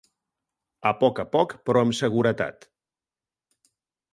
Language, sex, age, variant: Catalan, male, 50-59, Central